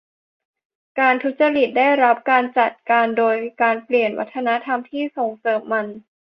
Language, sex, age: Thai, female, 19-29